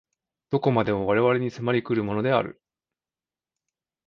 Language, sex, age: Japanese, male, 30-39